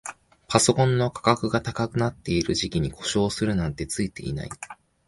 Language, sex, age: Japanese, male, 19-29